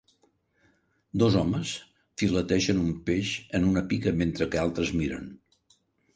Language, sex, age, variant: Catalan, male, 70-79, Central